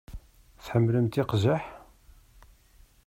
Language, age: Kabyle, 30-39